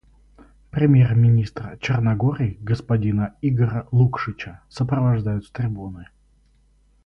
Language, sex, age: Russian, male, 19-29